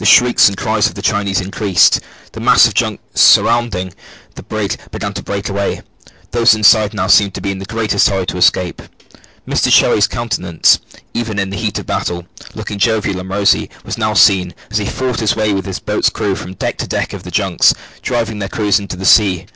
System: none